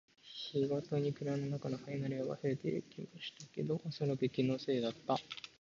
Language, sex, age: Japanese, male, 19-29